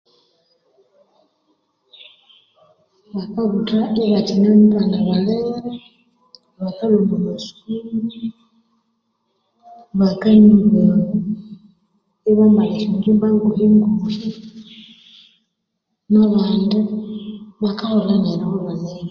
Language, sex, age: Konzo, female, 30-39